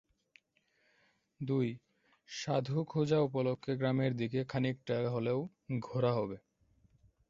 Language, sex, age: Bengali, male, under 19